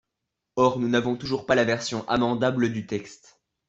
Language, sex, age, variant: French, male, under 19, Français de métropole